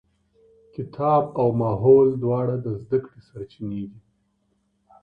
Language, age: Pashto, 30-39